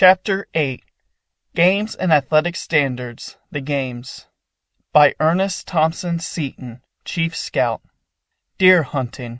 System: none